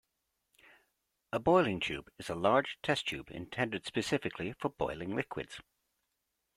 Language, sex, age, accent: English, male, 60-69, Irish English